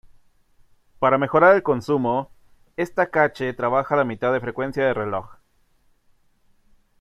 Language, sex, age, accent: Spanish, male, 30-39, México